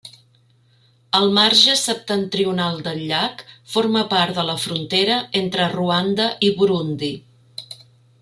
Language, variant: Catalan, Central